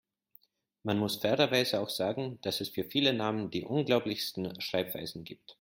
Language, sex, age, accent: German, male, 19-29, Österreichisches Deutsch